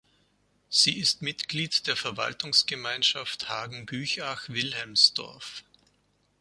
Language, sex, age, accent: German, male, 50-59, Österreichisches Deutsch